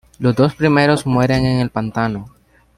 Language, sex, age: Spanish, male, 19-29